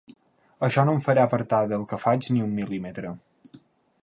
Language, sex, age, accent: Catalan, male, 19-29, balear; valencià